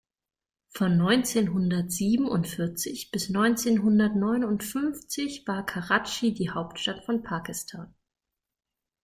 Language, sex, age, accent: German, male, 19-29, Deutschland Deutsch